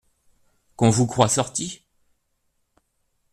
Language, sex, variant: French, male, Français de métropole